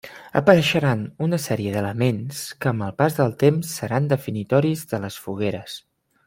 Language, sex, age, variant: Catalan, male, 30-39, Central